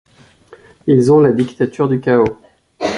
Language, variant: French, Français de métropole